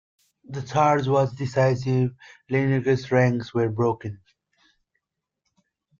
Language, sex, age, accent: English, male, 19-29, India and South Asia (India, Pakistan, Sri Lanka)